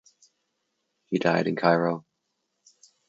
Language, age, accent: English, 40-49, United States English